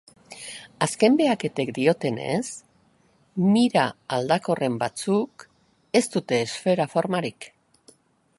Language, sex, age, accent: Basque, female, 60-69, Erdialdekoa edo Nafarra (Gipuzkoa, Nafarroa)